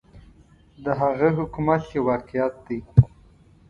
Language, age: Pashto, 19-29